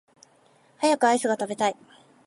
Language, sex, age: Japanese, female, 30-39